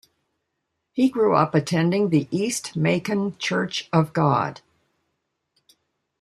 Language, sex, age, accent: English, female, 70-79, United States English